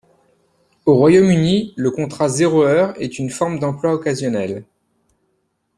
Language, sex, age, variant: French, male, 40-49, Français de métropole